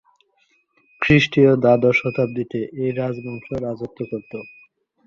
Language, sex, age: Bengali, male, 19-29